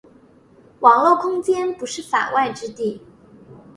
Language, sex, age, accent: Chinese, female, 19-29, 出生地：北京市